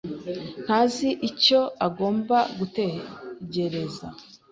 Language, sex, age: Kinyarwanda, female, 19-29